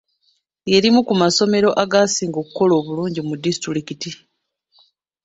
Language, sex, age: Ganda, female, 30-39